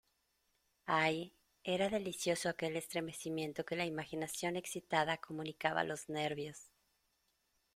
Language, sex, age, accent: Spanish, female, 40-49, México